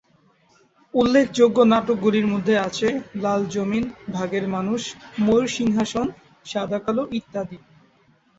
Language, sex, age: Bengali, male, 19-29